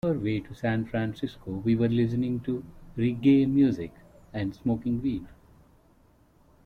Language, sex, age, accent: English, male, 40-49, India and South Asia (India, Pakistan, Sri Lanka)